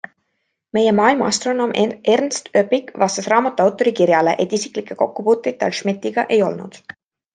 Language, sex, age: Estonian, female, 19-29